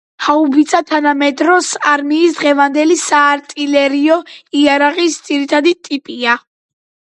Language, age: Georgian, 19-29